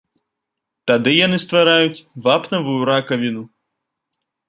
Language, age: Belarusian, 19-29